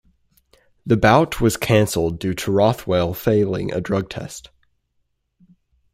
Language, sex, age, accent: English, male, under 19, United States English